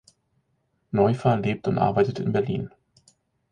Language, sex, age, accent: German, male, 40-49, Deutschland Deutsch